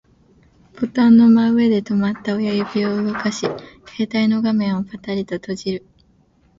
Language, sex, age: Japanese, female, 19-29